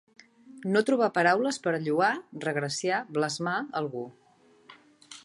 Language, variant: Catalan, Central